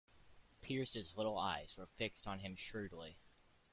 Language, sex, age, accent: English, male, under 19, United States English